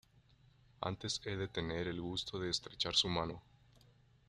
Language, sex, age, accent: Spanish, male, 19-29, México